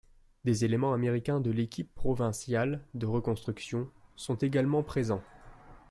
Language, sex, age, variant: French, male, 19-29, Français de métropole